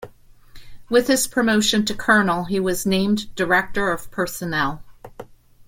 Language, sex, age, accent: English, female, 60-69, United States English